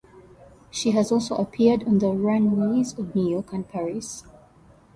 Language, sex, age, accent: English, female, 19-29, United States English